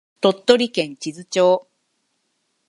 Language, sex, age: Japanese, female, 30-39